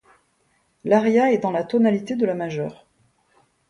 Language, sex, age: French, female, 50-59